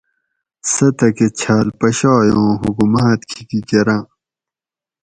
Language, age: Gawri, 19-29